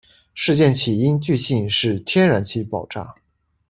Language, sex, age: Chinese, male, 19-29